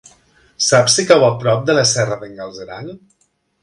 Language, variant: Catalan, Nord-Occidental